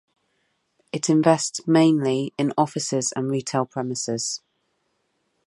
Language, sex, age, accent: English, female, 30-39, England English